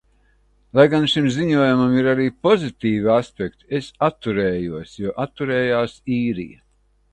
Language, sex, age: Latvian, male, 60-69